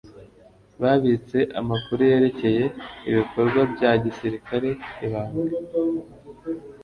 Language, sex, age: Kinyarwanda, male, 19-29